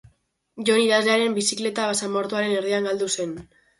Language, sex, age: Basque, female, under 19